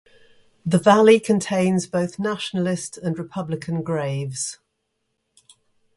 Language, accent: English, England English